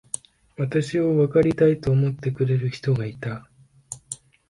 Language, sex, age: Japanese, male, 19-29